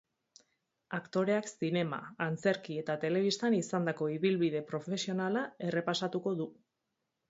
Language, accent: Basque, Erdialdekoa edo Nafarra (Gipuzkoa, Nafarroa)